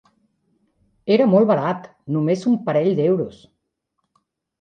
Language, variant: Catalan, Central